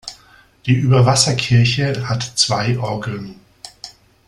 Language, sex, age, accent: German, male, 50-59, Deutschland Deutsch